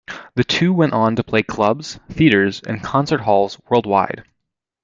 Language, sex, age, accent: English, male, under 19, United States English